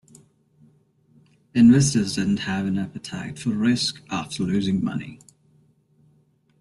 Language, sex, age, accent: English, male, 19-29, India and South Asia (India, Pakistan, Sri Lanka)